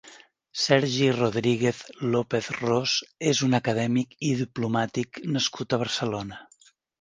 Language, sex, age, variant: Catalan, male, 50-59, Central